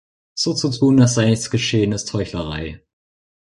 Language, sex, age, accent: German, male, under 19, Deutschland Deutsch